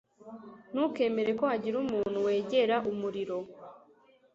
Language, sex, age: Kinyarwanda, female, under 19